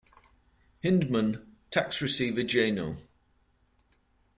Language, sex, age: English, male, 50-59